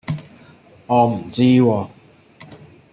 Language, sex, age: Cantonese, male, 30-39